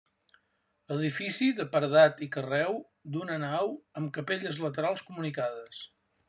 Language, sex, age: Catalan, male, 70-79